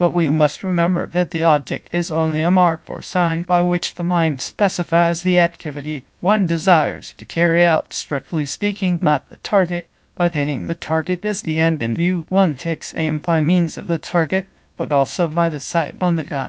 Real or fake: fake